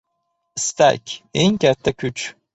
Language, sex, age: Uzbek, male, 19-29